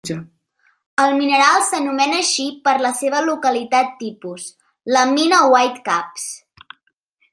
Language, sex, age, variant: Catalan, male, 19-29, Central